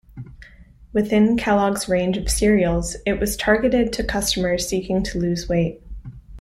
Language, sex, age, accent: English, female, 19-29, United States English